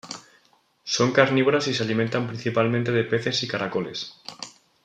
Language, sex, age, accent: Spanish, male, 19-29, España: Centro-Sur peninsular (Madrid, Toledo, Castilla-La Mancha)